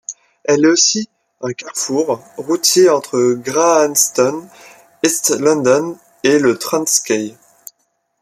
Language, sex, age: French, male, under 19